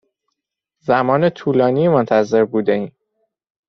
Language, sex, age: Persian, male, 19-29